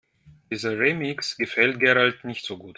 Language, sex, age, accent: German, male, 40-49, Russisch Deutsch